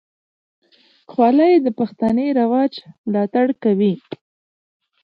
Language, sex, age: Pashto, female, 19-29